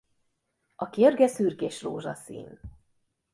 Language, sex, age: Hungarian, female, 50-59